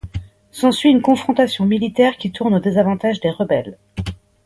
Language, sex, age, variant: French, female, 40-49, Français de métropole